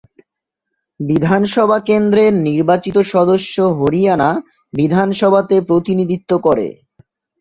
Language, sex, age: Bengali, male, 19-29